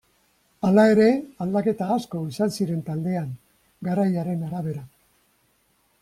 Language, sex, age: Basque, male, 50-59